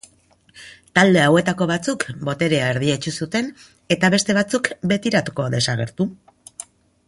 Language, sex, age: Basque, female, 50-59